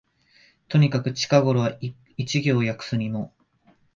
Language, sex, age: Japanese, male, 19-29